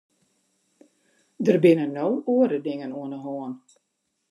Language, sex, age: Western Frisian, female, 60-69